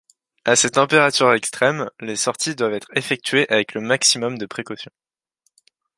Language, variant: French, Français de métropole